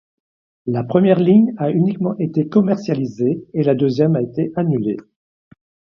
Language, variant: French, Français de métropole